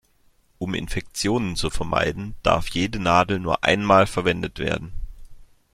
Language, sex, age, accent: German, male, 19-29, Deutschland Deutsch